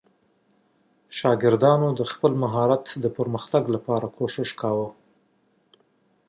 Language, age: Pashto, 40-49